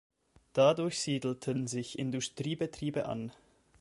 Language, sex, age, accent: German, male, 19-29, Schweizerdeutsch